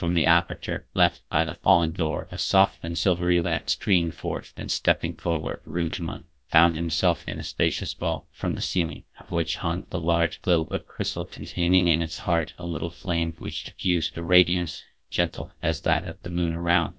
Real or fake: fake